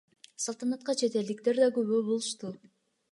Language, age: Kyrgyz, 19-29